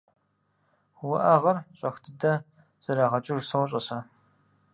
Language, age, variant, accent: Kabardian, 19-29, Адыгэбзэ (Къэбэрдей, Кирил, псоми зэдай), Джылэхъстэней (Gilahsteney)